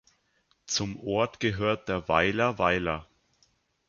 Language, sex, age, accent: German, male, under 19, Deutschland Deutsch